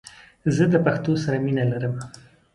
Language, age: Pashto, 30-39